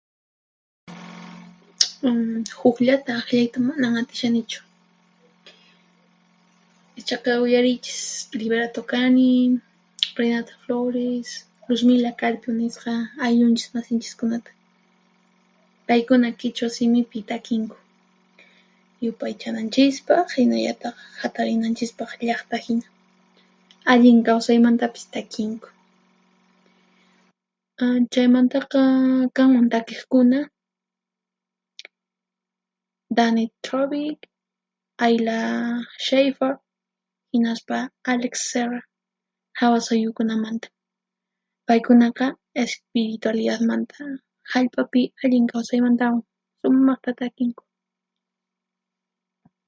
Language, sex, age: Puno Quechua, female, 19-29